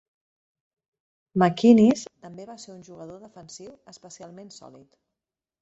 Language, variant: Catalan, Central